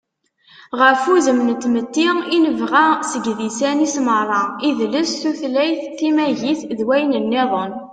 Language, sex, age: Kabyle, female, 19-29